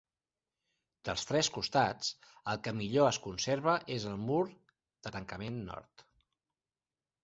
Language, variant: Catalan, Central